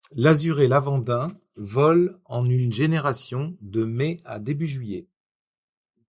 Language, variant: French, Français de métropole